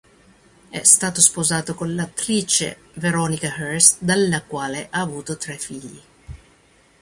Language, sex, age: Italian, female, 50-59